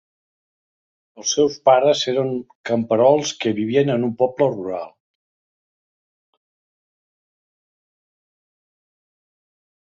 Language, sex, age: Catalan, male, 50-59